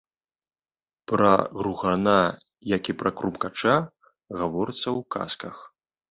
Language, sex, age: Belarusian, male, 19-29